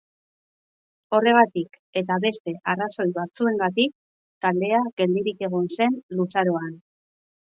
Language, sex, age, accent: Basque, male, 40-49, Mendebalekoa (Araba, Bizkaia, Gipuzkoako mendebaleko herri batzuk)